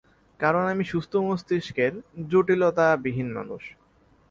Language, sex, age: Bengali, male, 19-29